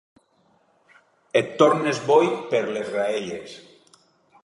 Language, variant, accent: Catalan, Alacantí, valencià